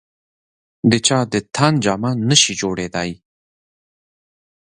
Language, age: Pashto, 30-39